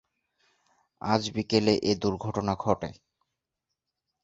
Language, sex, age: Bengali, male, 19-29